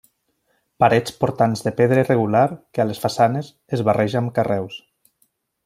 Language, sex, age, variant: Catalan, male, 40-49, Septentrional